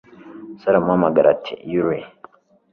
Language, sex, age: Kinyarwanda, male, 19-29